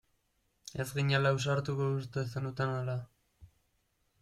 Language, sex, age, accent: Basque, male, 19-29, Mendebalekoa (Araba, Bizkaia, Gipuzkoako mendebaleko herri batzuk)